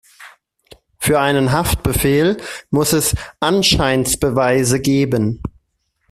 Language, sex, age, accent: German, male, 30-39, Deutschland Deutsch